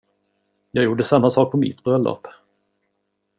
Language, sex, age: Swedish, male, 30-39